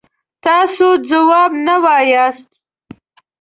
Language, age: Pashto, 19-29